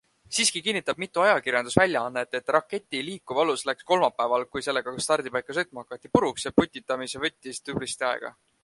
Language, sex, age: Estonian, male, 19-29